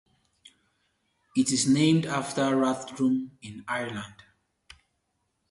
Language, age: English, 30-39